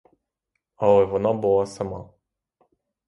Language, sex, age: Ukrainian, male, 30-39